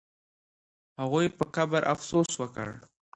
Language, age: Pashto, 19-29